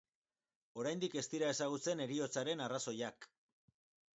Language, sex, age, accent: Basque, male, 60-69, Mendebalekoa (Araba, Bizkaia, Gipuzkoako mendebaleko herri batzuk)